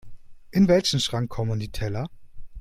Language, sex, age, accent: German, male, 30-39, Deutschland Deutsch